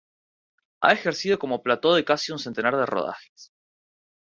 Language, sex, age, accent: Spanish, male, under 19, Rioplatense: Argentina, Uruguay, este de Bolivia, Paraguay